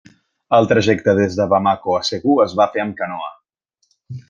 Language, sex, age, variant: Catalan, male, 19-29, Central